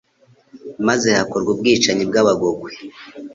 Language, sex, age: Kinyarwanda, male, 30-39